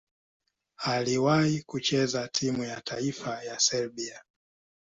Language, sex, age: Swahili, male, 19-29